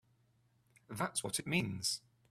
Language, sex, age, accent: English, male, 40-49, England English